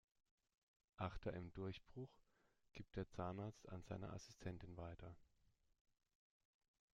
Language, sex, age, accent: German, male, 30-39, Deutschland Deutsch